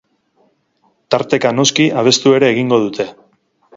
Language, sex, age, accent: Basque, male, 30-39, Erdialdekoa edo Nafarra (Gipuzkoa, Nafarroa)